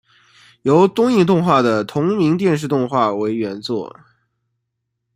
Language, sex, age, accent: Chinese, male, 19-29, 出生地：江苏省